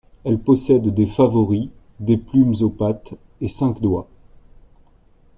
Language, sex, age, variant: French, male, 40-49, Français de métropole